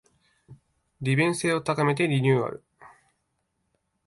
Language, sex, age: Japanese, male, 19-29